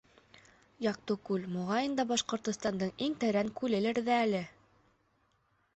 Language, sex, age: Bashkir, female, 19-29